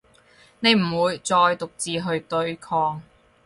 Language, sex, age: Cantonese, female, 19-29